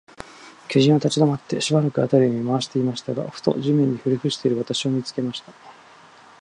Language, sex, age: Japanese, male, 40-49